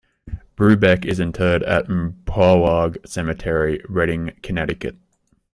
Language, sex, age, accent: English, male, 19-29, Australian English